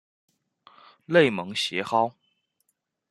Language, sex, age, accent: Chinese, male, 19-29, 出生地：湖北省